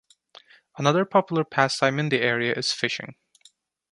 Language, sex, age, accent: English, male, 19-29, United States English